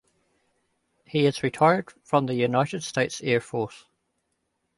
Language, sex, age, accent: English, male, 30-39, New Zealand English